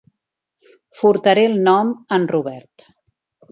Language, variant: Catalan, Central